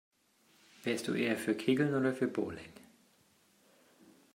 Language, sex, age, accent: German, male, 30-39, Deutschland Deutsch